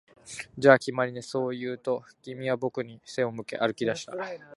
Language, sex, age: Japanese, male, under 19